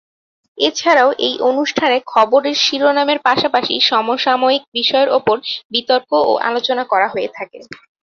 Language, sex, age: Bengali, female, 19-29